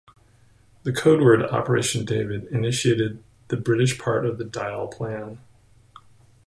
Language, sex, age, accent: English, male, 50-59, United States English